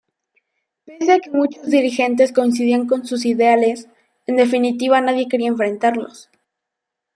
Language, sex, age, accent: Spanish, female, under 19, América central